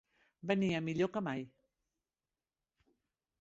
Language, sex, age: Catalan, female, 50-59